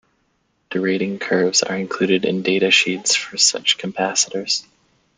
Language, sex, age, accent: English, male, 30-39, United States English